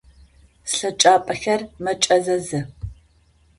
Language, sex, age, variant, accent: Adyghe, female, 50-59, Адыгабзэ (Кирил, пстэумэ зэдыряе), Бжъэдыгъу (Bjeduğ)